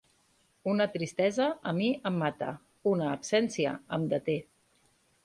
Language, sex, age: Catalan, female, 40-49